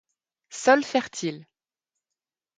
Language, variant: French, Français de métropole